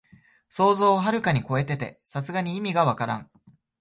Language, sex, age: Japanese, male, 19-29